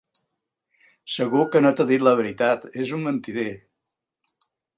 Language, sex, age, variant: Catalan, male, 70-79, Central